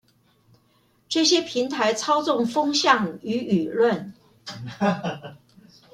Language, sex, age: Chinese, female, 60-69